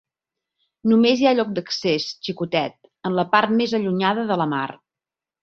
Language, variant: Catalan, Central